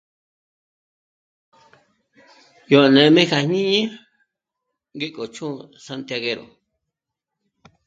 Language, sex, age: Michoacán Mazahua, female, 50-59